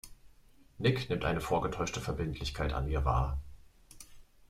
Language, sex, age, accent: German, male, 30-39, Deutschland Deutsch